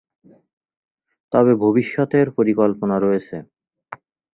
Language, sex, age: Bengali, male, 19-29